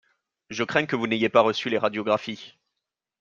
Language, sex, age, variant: French, male, 19-29, Français de métropole